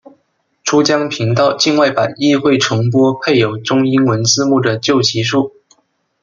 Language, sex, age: Chinese, male, 19-29